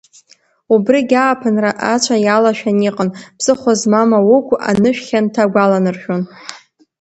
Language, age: Abkhazian, under 19